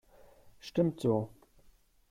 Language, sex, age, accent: German, male, 19-29, Deutschland Deutsch